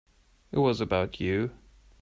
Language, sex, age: English, male, 19-29